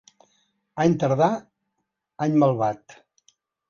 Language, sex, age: Catalan, male, 70-79